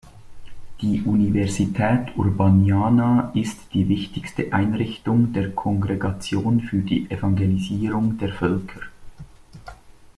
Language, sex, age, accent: German, male, 30-39, Schweizerdeutsch